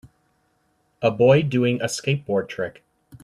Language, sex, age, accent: English, male, 19-29, United States English